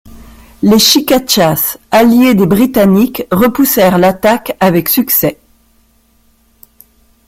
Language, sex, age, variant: French, female, 50-59, Français de métropole